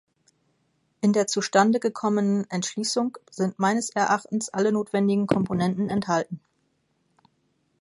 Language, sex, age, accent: German, female, 30-39, Deutschland Deutsch